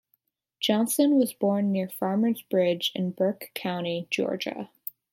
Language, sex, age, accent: English, female, under 19, United States English